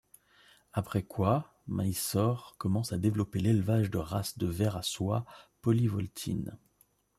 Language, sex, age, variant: French, male, 30-39, Français de métropole